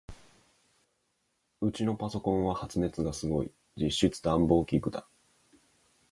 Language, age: Japanese, 30-39